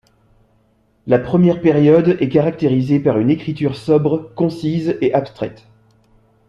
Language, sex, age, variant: French, male, 30-39, Français de métropole